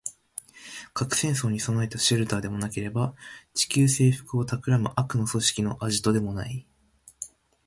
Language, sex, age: Japanese, male, 19-29